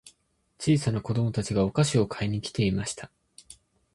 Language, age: Japanese, 19-29